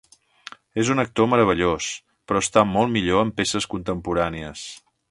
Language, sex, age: Catalan, male, 50-59